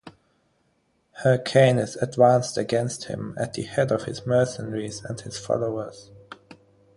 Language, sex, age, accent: English, male, 19-29, England English